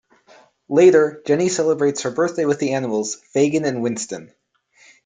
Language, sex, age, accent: English, male, 19-29, United States English